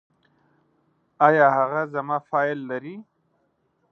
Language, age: Pashto, 19-29